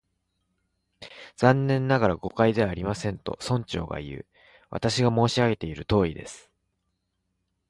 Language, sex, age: Japanese, male, 40-49